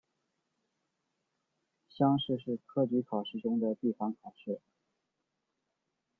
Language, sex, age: Chinese, male, 19-29